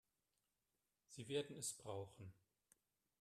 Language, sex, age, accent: German, male, 50-59, Deutschland Deutsch